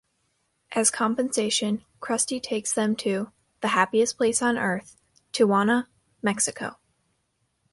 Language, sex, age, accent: English, female, under 19, United States English